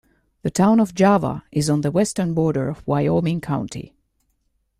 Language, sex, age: English, female, 40-49